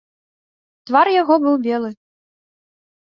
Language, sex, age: Belarusian, female, 30-39